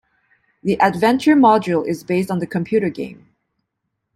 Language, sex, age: English, female, 30-39